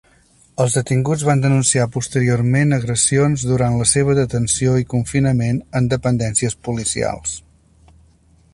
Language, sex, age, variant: Catalan, male, 50-59, Septentrional